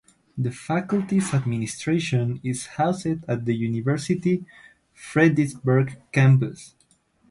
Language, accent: English, England English